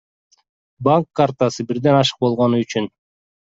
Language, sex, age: Kyrgyz, male, 40-49